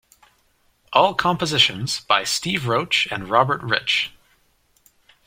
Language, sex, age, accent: English, male, under 19, Canadian English